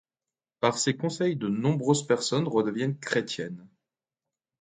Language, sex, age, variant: French, male, 19-29, Français de métropole